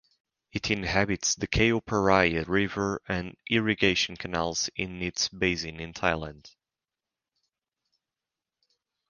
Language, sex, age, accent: English, male, 19-29, United States English